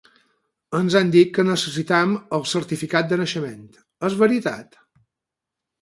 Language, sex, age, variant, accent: Catalan, male, 50-59, Balear, menorquí